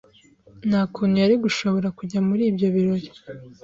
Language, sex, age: Kinyarwanda, female, 19-29